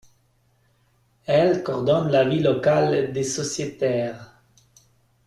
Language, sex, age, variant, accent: French, male, 40-49, Français d'Europe, Français d’Allemagne